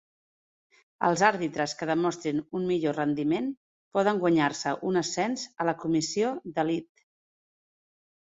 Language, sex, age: Catalan, female, 40-49